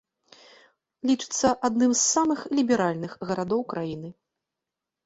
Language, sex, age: Belarusian, female, 40-49